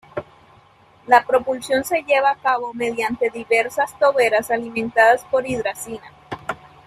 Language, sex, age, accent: Spanish, female, 19-29, Caribe: Cuba, Venezuela, Puerto Rico, República Dominicana, Panamá, Colombia caribeña, México caribeño, Costa del golfo de México